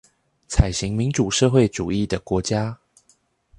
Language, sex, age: Chinese, male, 19-29